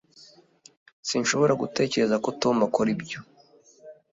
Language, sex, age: Kinyarwanda, male, 19-29